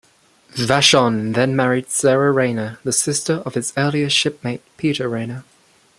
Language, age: English, under 19